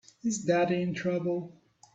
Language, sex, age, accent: English, male, 19-29, United States English